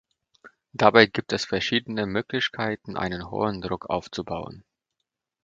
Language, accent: German, Polnisch Deutsch